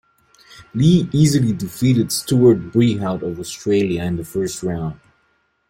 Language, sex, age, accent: English, male, 19-29, United States English